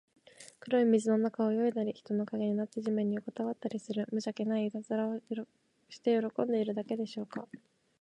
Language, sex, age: Japanese, female, 19-29